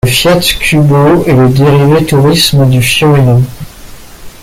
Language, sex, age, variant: French, male, 30-39, Français de métropole